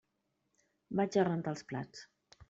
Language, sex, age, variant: Catalan, female, 30-39, Central